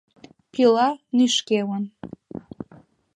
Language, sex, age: Mari, female, under 19